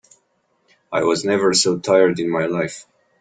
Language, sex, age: English, male, 19-29